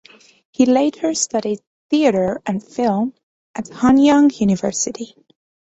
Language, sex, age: English, female, 19-29